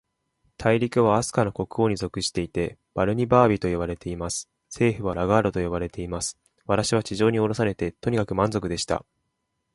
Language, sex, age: Japanese, male, 19-29